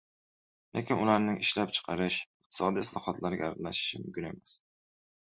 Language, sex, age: Uzbek, male, 19-29